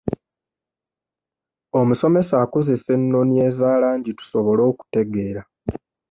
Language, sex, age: Ganda, male, 19-29